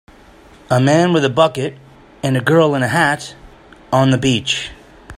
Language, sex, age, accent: English, male, 40-49, Canadian English